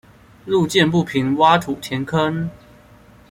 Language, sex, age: Chinese, male, 19-29